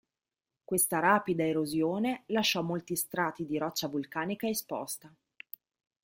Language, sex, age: Italian, female, 30-39